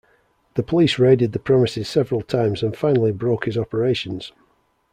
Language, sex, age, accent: English, male, 40-49, England English